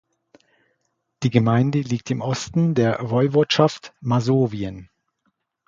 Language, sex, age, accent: German, male, 40-49, Deutschland Deutsch